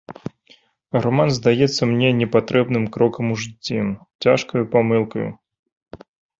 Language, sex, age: Belarusian, male, 30-39